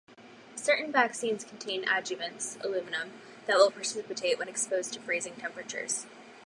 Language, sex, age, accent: English, female, under 19, United States English